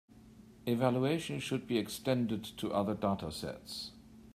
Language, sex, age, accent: English, male, 60-69, England English